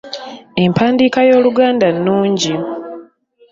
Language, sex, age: Ganda, female, 30-39